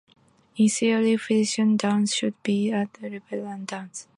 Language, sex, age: English, female, 19-29